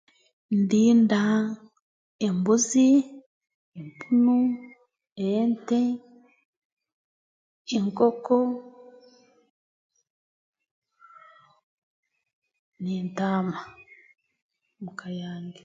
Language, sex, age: Tooro, female, 19-29